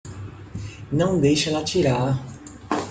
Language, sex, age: Portuguese, male, 30-39